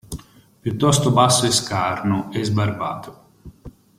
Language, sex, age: Italian, male, 40-49